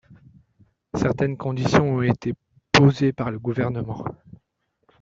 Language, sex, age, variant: French, male, 40-49, Français de métropole